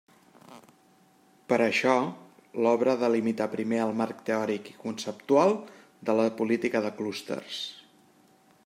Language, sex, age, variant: Catalan, male, 40-49, Central